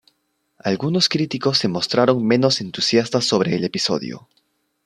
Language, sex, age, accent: Spanish, male, 19-29, Andino-Pacífico: Colombia, Perú, Ecuador, oeste de Bolivia y Venezuela andina